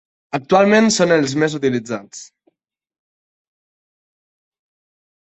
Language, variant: Catalan, Nord-Occidental